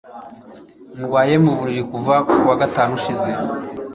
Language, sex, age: Kinyarwanda, male, 30-39